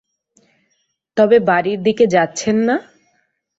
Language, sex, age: Bengali, female, 19-29